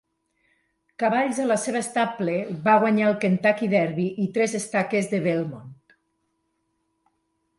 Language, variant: Catalan, Nord-Occidental